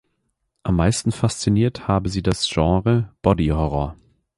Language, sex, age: German, male, 19-29